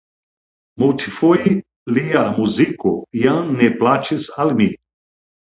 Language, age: Esperanto, 60-69